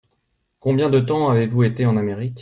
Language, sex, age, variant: French, male, 30-39, Français de métropole